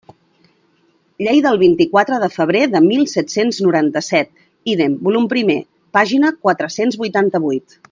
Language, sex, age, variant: Catalan, female, 40-49, Central